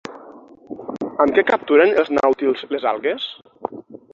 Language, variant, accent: Catalan, Nord-Occidental, nord-occidental; Lleida